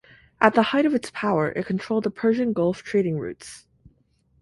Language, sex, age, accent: English, female, 19-29, United States English